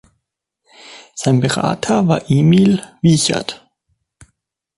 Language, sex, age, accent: German, male, 19-29, Deutschland Deutsch